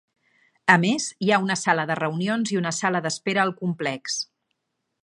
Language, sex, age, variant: Catalan, female, 40-49, Central